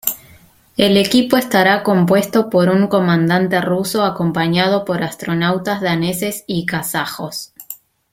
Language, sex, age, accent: Spanish, female, 19-29, Rioplatense: Argentina, Uruguay, este de Bolivia, Paraguay